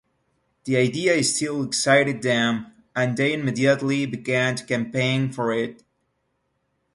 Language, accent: English, United States English